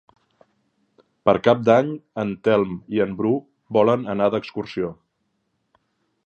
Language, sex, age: Catalan, male, 40-49